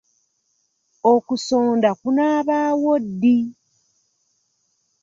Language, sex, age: Ganda, female, 50-59